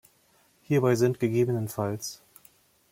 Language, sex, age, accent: German, male, 40-49, Deutschland Deutsch